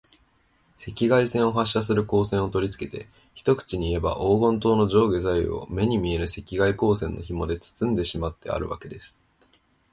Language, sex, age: Japanese, male, under 19